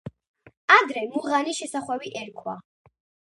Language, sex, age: Georgian, female, under 19